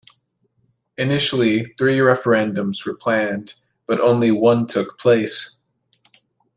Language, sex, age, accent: English, male, 19-29, United States English